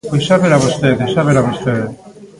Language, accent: Galician, Normativo (estándar)